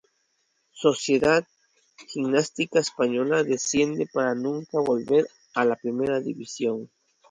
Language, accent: Spanish, España: Norte peninsular (Asturias, Castilla y León, Cantabria, País Vasco, Navarra, Aragón, La Rioja, Guadalajara, Cuenca); México